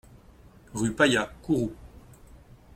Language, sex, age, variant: French, male, 40-49, Français de métropole